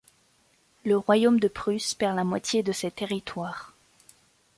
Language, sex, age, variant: French, female, 19-29, Français de métropole